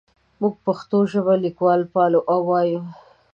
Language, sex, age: Pashto, female, 19-29